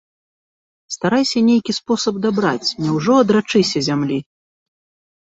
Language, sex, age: Belarusian, female, 40-49